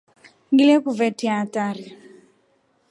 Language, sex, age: Rombo, female, 19-29